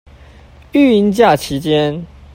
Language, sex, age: Chinese, male, 19-29